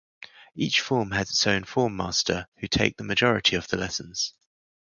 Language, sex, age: English, male, 30-39